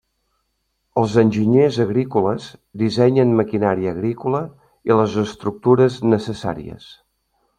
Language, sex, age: Catalan, male, 50-59